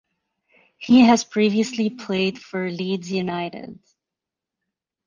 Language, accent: English, United States English